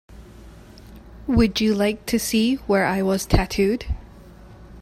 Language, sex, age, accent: English, female, 19-29, Scottish English